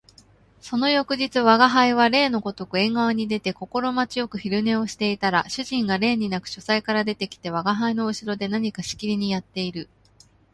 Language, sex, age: Japanese, female, 30-39